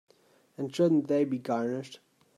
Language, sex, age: English, male, 19-29